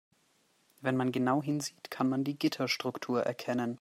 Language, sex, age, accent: German, male, under 19, Deutschland Deutsch